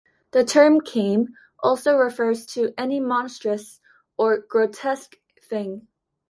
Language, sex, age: English, female, under 19